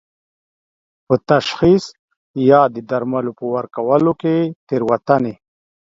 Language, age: Pashto, 40-49